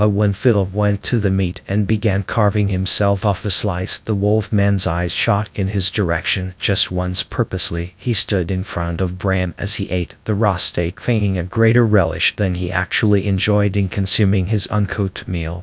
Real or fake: fake